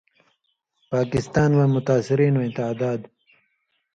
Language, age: Indus Kohistani, 30-39